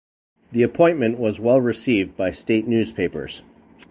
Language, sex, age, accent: English, male, 40-49, Canadian English